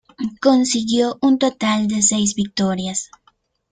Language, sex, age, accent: Spanish, female, 19-29, América central